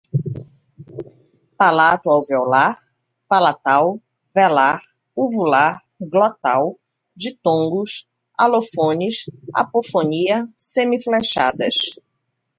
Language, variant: Portuguese, Portuguese (Brasil)